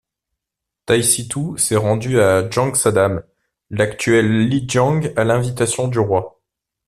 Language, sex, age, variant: French, male, 30-39, Français de métropole